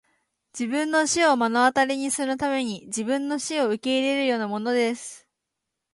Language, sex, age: Japanese, female, 19-29